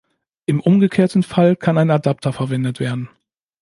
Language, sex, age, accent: German, male, 40-49, Deutschland Deutsch